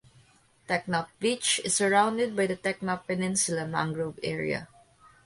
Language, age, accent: English, 19-29, United States English; Filipino